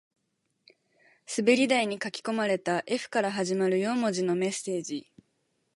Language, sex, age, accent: Japanese, female, 19-29, 標準語